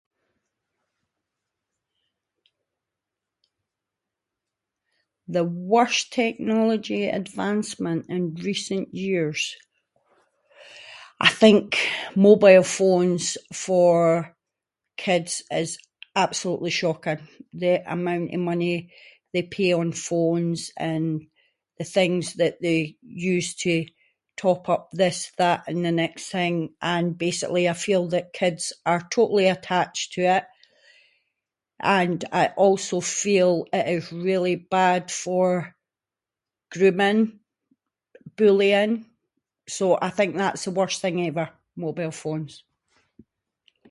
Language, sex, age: Scots, female, 50-59